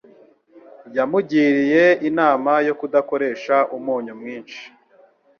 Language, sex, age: Kinyarwanda, male, 19-29